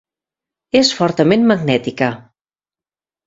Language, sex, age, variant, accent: Catalan, female, 40-49, Central, Català central